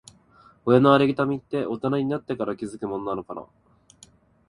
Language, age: Japanese, 19-29